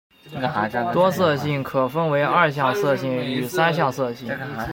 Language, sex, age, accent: Chinese, male, 19-29, 出生地：江苏省